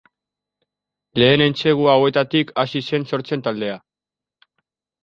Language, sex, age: Basque, male, 30-39